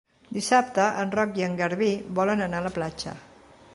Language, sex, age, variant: Catalan, female, 60-69, Central